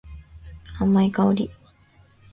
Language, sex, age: Japanese, female, under 19